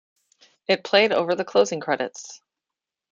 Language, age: English, 30-39